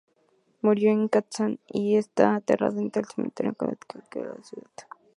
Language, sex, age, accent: Spanish, female, under 19, México